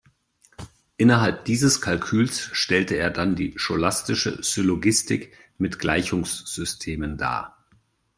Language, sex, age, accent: German, male, 30-39, Deutschland Deutsch